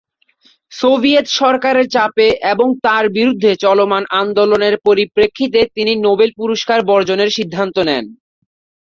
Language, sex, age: Bengali, male, 19-29